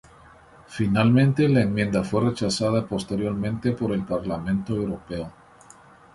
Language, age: Spanish, 50-59